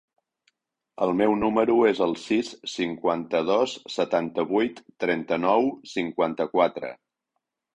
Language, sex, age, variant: Catalan, male, 50-59, Central